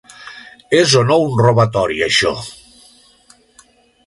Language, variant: Catalan, Nord-Occidental